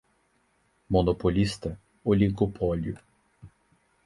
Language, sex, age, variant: Portuguese, male, 19-29, Portuguese (Brasil)